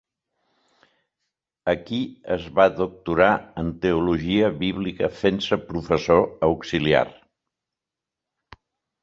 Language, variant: Catalan, Central